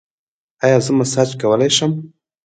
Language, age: Pashto, 19-29